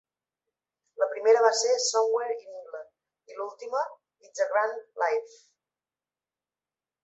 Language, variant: Catalan, Central